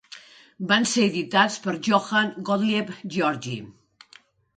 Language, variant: Catalan, Nord-Occidental